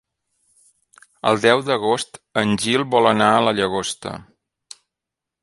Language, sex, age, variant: Catalan, male, 40-49, Central